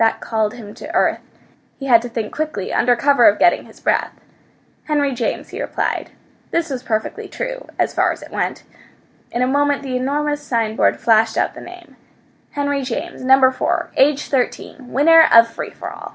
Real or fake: real